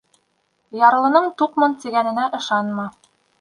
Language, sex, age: Bashkir, female, 19-29